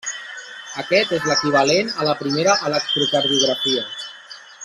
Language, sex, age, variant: Catalan, male, 19-29, Central